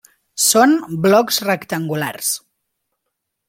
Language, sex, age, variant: Catalan, female, 19-29, Central